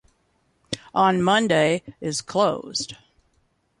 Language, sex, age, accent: English, female, 70-79, United States English